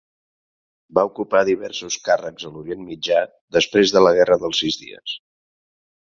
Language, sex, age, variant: Catalan, male, 50-59, Central